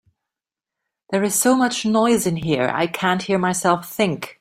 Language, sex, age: English, female, 40-49